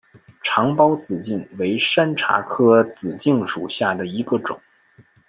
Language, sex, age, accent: Chinese, male, 19-29, 出生地：北京市